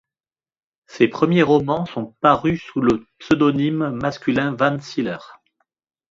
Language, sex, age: French, male, 50-59